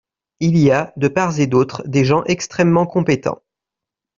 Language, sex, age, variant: French, male, 30-39, Français de métropole